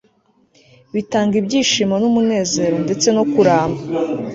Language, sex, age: Kinyarwanda, female, 19-29